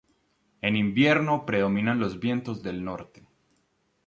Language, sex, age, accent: Spanish, male, 19-29, Andino-Pacífico: Colombia, Perú, Ecuador, oeste de Bolivia y Venezuela andina